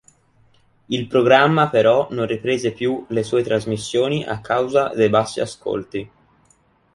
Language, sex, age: Italian, male, under 19